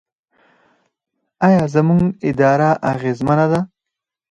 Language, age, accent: Pashto, 30-39, پکتیا ولایت، احمدزی